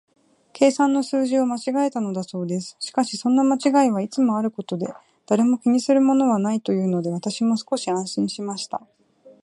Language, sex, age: Japanese, female, 30-39